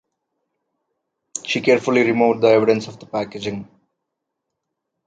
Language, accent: English, India and South Asia (India, Pakistan, Sri Lanka)